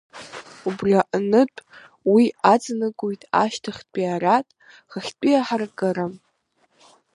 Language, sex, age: Abkhazian, female, under 19